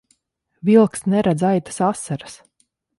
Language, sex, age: Latvian, female, 30-39